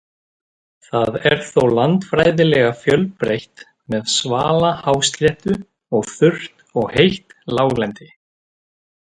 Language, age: Icelandic, 30-39